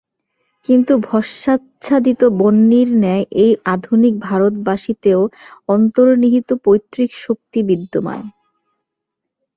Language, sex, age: Bengali, female, 19-29